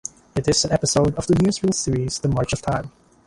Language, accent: English, Filipino